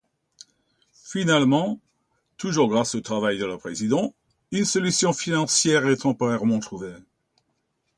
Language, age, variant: French, 70-79, Français de métropole